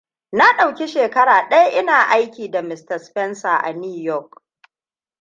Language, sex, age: Hausa, female, 30-39